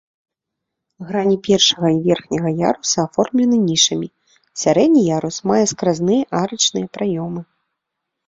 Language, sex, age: Belarusian, female, 30-39